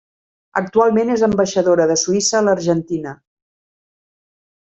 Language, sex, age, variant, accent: Catalan, female, 50-59, Central, central